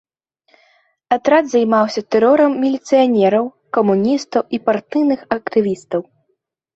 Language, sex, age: Belarusian, female, 19-29